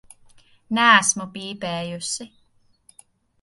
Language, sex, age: Latvian, female, 19-29